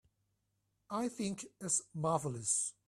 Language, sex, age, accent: English, male, 30-39, Hong Kong English